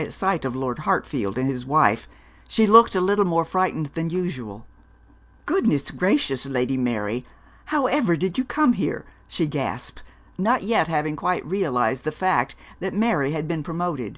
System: none